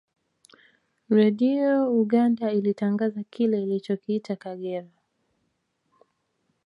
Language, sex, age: Swahili, female, 19-29